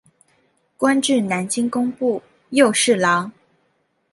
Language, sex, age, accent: Chinese, female, 19-29, 出生地：黑龙江省